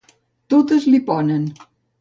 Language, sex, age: Catalan, female, 70-79